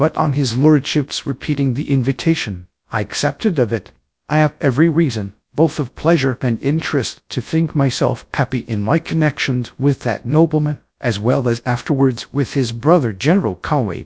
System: TTS, GradTTS